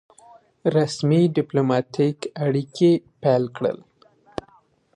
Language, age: Pashto, 19-29